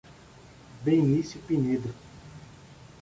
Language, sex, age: Portuguese, male, 40-49